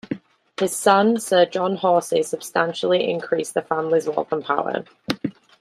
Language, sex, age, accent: English, female, 30-39, England English